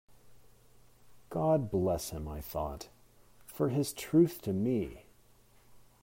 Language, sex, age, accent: English, male, 30-39, Canadian English